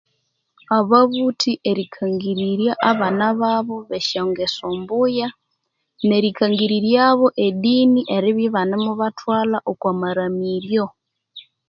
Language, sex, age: Konzo, female, 30-39